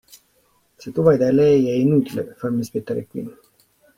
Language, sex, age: Italian, male, 40-49